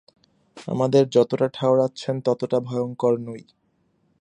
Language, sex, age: Bengali, male, 19-29